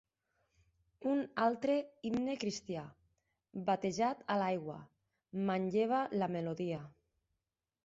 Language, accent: Catalan, Tortosí